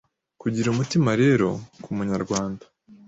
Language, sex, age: Kinyarwanda, male, 30-39